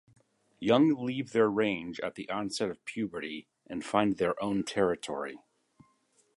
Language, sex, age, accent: English, male, 50-59, United States English